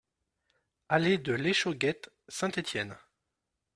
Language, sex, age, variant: French, male, 40-49, Français de métropole